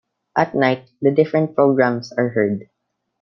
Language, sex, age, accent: English, male, under 19, Filipino